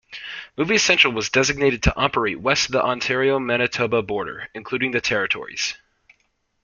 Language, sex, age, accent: English, male, under 19, United States English